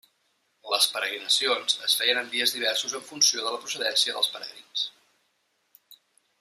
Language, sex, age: Catalan, male, 40-49